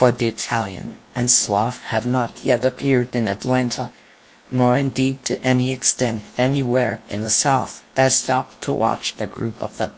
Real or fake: fake